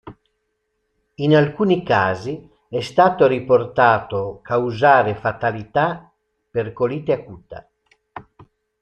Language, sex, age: Italian, male, 60-69